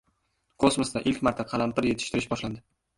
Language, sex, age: Uzbek, male, under 19